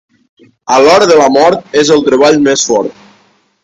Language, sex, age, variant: Catalan, male, 19-29, Nord-Occidental